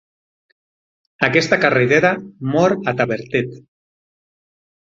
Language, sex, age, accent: Catalan, male, 40-49, central; nord-occidental